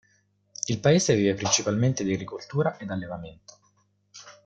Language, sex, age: Italian, male, 19-29